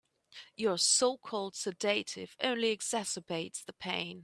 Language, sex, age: English, female, 40-49